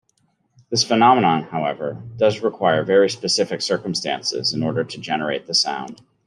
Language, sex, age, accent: English, male, 30-39, United States English